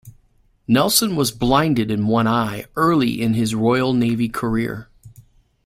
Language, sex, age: English, male, 40-49